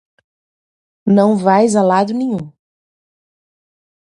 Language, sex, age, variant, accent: Portuguese, female, 30-39, Portuguese (Brasil), Mineiro